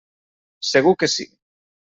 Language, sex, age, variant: Catalan, male, 19-29, Nord-Occidental